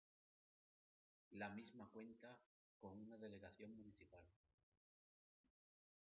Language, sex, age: Spanish, male, 40-49